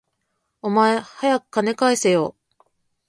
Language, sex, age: Japanese, female, 40-49